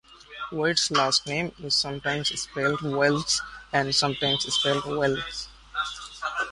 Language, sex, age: English, male, 19-29